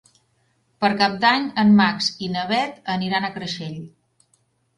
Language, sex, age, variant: Catalan, female, 50-59, Central